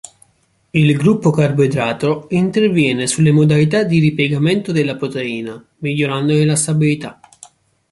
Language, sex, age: Italian, male, 19-29